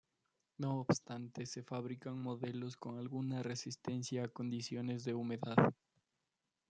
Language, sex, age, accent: Spanish, male, under 19, Andino-Pacífico: Colombia, Perú, Ecuador, oeste de Bolivia y Venezuela andina